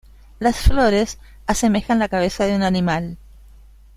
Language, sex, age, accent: Spanish, female, 60-69, Rioplatense: Argentina, Uruguay, este de Bolivia, Paraguay